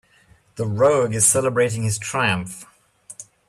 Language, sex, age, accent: English, male, 40-49, Southern African (South Africa, Zimbabwe, Namibia)